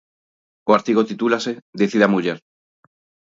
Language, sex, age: Galician, male, 30-39